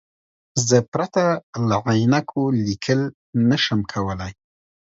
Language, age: Pashto, 40-49